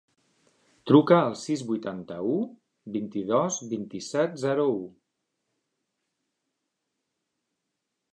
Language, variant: Catalan, Nord-Occidental